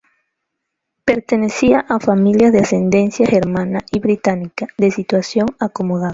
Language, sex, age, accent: Spanish, female, 19-29, Andino-Pacífico: Colombia, Perú, Ecuador, oeste de Bolivia y Venezuela andina